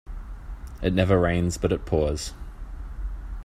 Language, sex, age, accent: English, male, 30-39, Australian English